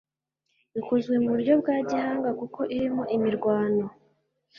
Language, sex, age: Kinyarwanda, female, under 19